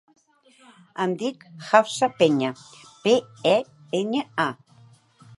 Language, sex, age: Catalan, female, 60-69